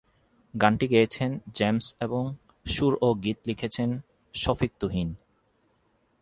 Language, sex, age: Bengali, male, 19-29